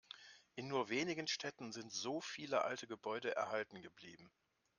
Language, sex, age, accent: German, male, 60-69, Deutschland Deutsch